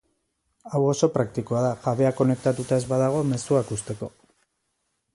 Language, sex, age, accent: Basque, male, 30-39, Erdialdekoa edo Nafarra (Gipuzkoa, Nafarroa)